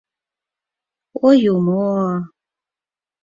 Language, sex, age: Mari, female, 40-49